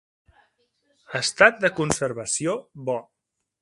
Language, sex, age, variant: Catalan, male, 40-49, Central